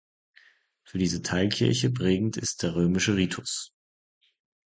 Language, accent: German, Deutschland Deutsch